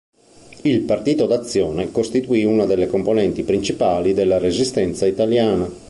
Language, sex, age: Italian, male, 50-59